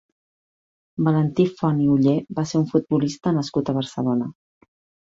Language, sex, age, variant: Catalan, female, 40-49, Central